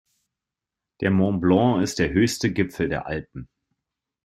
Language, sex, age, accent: German, male, 30-39, Deutschland Deutsch